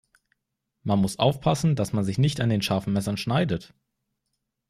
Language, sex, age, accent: German, male, under 19, Deutschland Deutsch